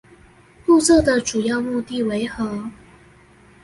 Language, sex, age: Chinese, female, under 19